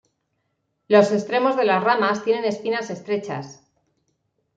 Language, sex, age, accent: Spanish, female, 40-49, España: Norte peninsular (Asturias, Castilla y León, Cantabria, País Vasco, Navarra, Aragón, La Rioja, Guadalajara, Cuenca)